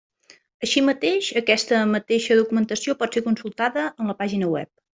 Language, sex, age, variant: Catalan, female, 40-49, Central